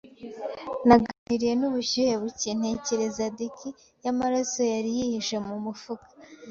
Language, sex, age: Kinyarwanda, female, 19-29